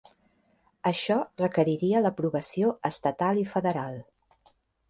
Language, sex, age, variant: Catalan, female, 40-49, Central